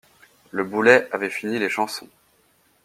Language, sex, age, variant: French, male, 19-29, Français de métropole